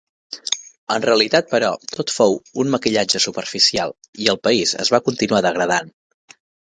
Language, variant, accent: Catalan, Central, central